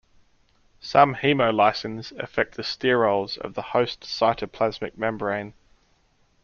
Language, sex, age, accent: English, male, 40-49, Australian English